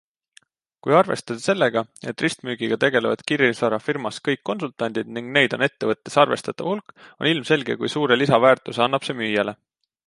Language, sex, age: Estonian, male, 19-29